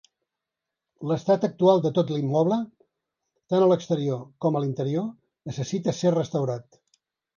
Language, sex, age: Catalan, male, 70-79